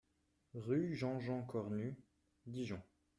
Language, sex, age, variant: French, male, under 19, Français de métropole